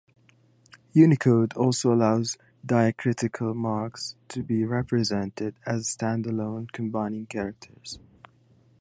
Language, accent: English, United States English